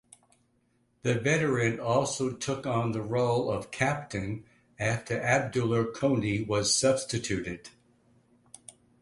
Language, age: English, 70-79